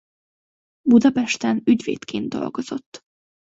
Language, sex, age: Hungarian, female, 19-29